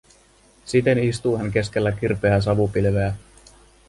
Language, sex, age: Finnish, male, 30-39